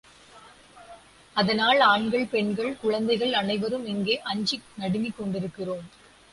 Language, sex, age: Tamil, female, 19-29